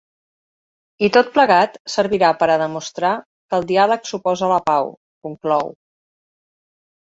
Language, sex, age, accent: Catalan, female, 50-59, Català central